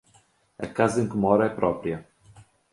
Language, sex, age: Portuguese, male, 40-49